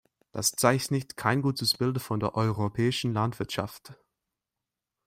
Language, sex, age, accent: German, male, 19-29, Deutschland Deutsch